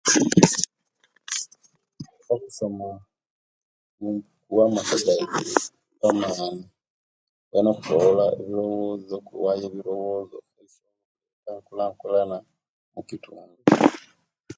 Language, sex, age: Kenyi, male, 30-39